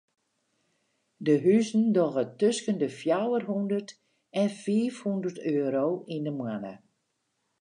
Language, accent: Western Frisian, Klaaifrysk